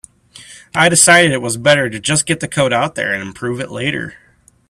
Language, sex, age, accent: English, male, 19-29, United States English